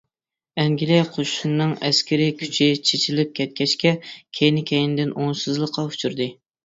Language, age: Uyghur, 30-39